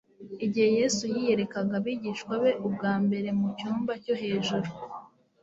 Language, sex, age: Kinyarwanda, female, 19-29